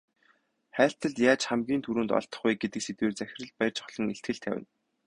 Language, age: Mongolian, 19-29